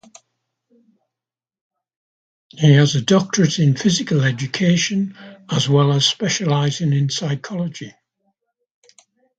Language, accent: English, England English